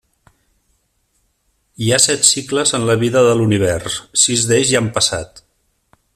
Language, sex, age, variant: Catalan, male, 50-59, Central